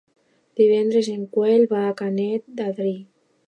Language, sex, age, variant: Catalan, female, under 19, Alacantí